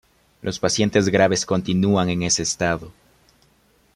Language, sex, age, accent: Spanish, male, under 19, Andino-Pacífico: Colombia, Perú, Ecuador, oeste de Bolivia y Venezuela andina